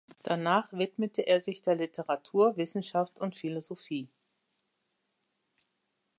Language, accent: German, Deutschland Deutsch